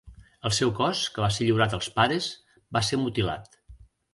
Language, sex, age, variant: Catalan, male, 60-69, Central